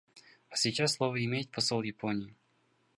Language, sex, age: Russian, male, under 19